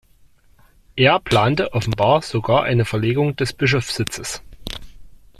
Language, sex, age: German, male, 40-49